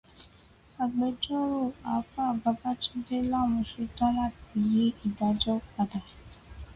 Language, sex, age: Yoruba, female, 19-29